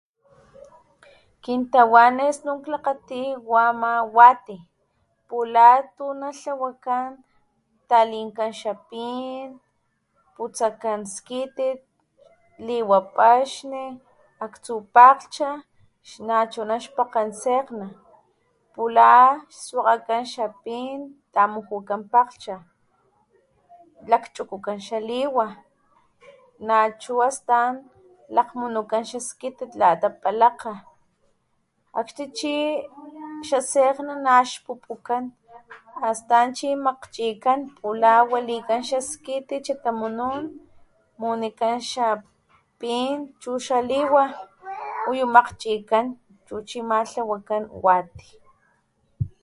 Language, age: Papantla Totonac, 30-39